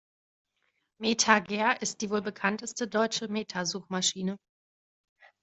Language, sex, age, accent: German, female, 30-39, Deutschland Deutsch